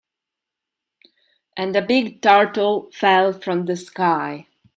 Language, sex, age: English, female, 30-39